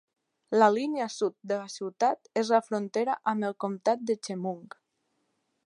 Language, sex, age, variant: Catalan, female, under 19, Nord-Occidental